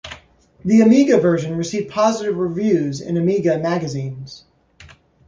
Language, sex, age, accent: English, male, 30-39, United States English